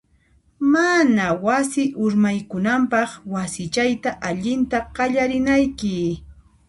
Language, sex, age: Puno Quechua, female, 30-39